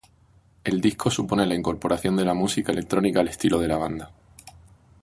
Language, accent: Spanish, España: Sur peninsular (Andalucia, Extremadura, Murcia)